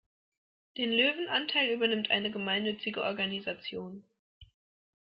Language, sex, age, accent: German, female, 19-29, Deutschland Deutsch